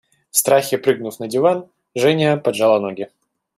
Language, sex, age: Russian, male, 19-29